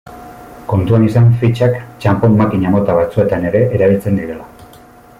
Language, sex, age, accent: Basque, male, 40-49, Mendebalekoa (Araba, Bizkaia, Gipuzkoako mendebaleko herri batzuk)